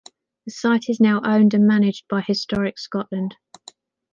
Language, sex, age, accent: English, female, 30-39, England English